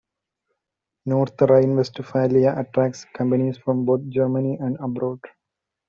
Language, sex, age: English, male, 19-29